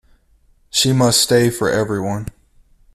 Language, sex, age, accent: English, male, 19-29, United States English